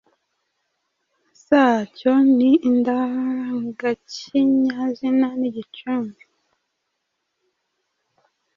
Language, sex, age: Kinyarwanda, female, 30-39